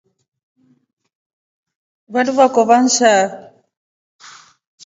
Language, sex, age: Rombo, female, 30-39